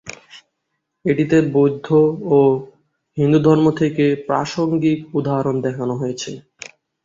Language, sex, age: Bengali, male, 19-29